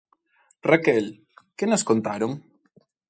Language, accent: Galician, Normativo (estándar)